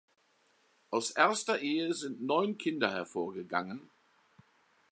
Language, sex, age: German, male, 60-69